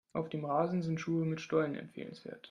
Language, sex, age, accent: German, male, 19-29, Deutschland Deutsch